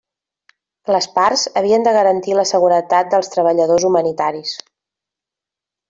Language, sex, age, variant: Catalan, female, 40-49, Central